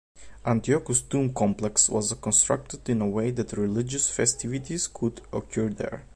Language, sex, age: English, male, 19-29